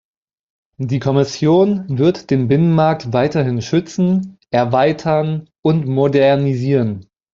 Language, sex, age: German, male, 19-29